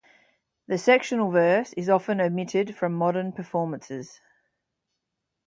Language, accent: English, Australian English